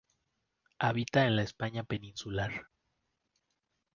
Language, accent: Spanish, México